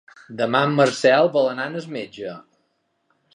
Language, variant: Catalan, Balear